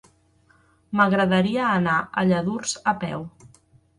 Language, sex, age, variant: Catalan, female, 30-39, Central